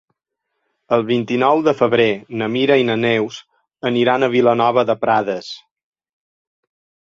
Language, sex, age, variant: Catalan, male, 40-49, Balear